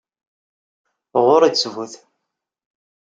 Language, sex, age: Kabyle, male, 30-39